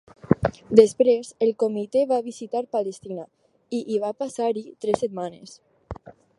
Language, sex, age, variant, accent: Catalan, female, under 19, Alacantí, valencià